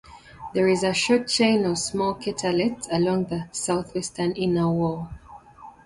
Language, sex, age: English, female, 19-29